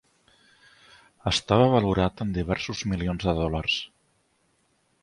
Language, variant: Catalan, Central